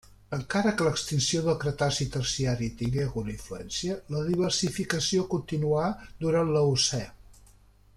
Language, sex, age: Catalan, male, 50-59